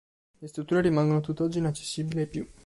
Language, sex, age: Italian, male, 19-29